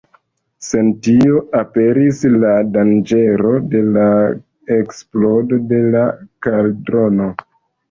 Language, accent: Esperanto, Internacia